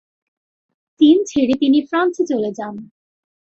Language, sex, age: Bengali, female, 19-29